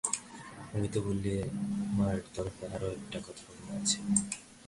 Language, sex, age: Bengali, male, under 19